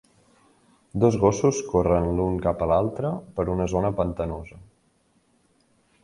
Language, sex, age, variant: Catalan, male, 19-29, Septentrional